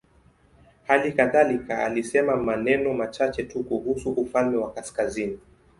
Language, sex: Swahili, male